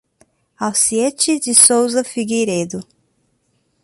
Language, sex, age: Portuguese, female, 30-39